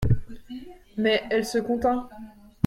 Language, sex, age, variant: French, female, 19-29, Français de métropole